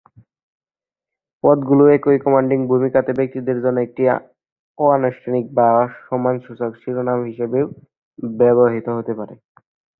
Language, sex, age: Bengali, male, 19-29